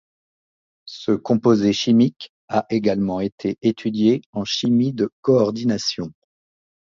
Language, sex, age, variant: French, male, 30-39, Français de métropole